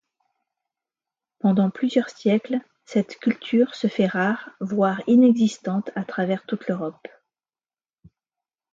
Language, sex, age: French, female, 50-59